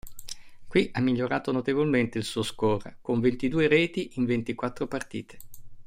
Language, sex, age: Italian, male, 50-59